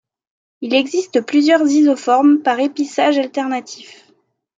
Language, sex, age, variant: French, female, 19-29, Français de métropole